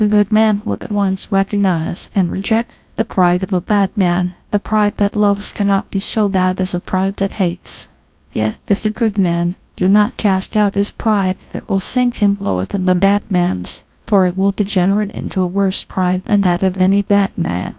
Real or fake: fake